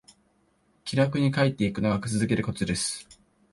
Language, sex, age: Japanese, male, 19-29